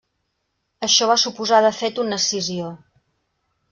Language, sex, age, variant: Catalan, female, 50-59, Central